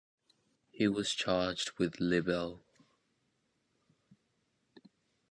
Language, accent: English, Australian English